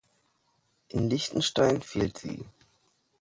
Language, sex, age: German, male, under 19